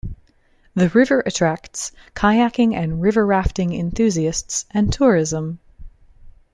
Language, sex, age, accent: English, female, 30-39, United States English